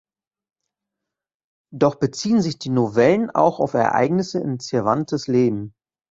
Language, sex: German, male